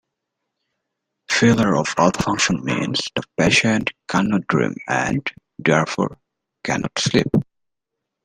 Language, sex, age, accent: English, male, 19-29, United States English